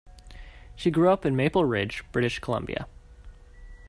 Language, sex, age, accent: English, male, 19-29, United States English